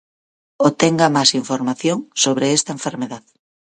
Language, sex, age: Spanish, female, 40-49